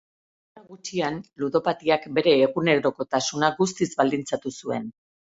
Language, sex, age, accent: Basque, female, 50-59, Erdialdekoa edo Nafarra (Gipuzkoa, Nafarroa)